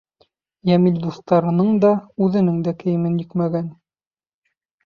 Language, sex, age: Bashkir, male, 19-29